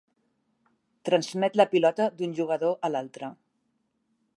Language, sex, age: Catalan, female, 60-69